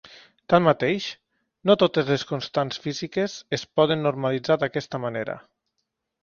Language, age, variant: Catalan, 30-39, Nord-Occidental